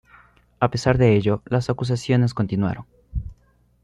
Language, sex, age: Spanish, male, under 19